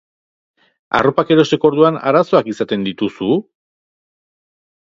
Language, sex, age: Basque, male, 40-49